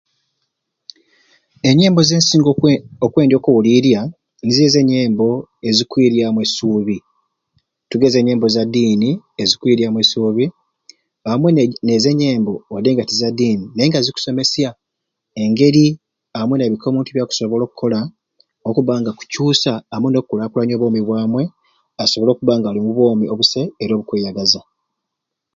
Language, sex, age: Ruuli, male, 30-39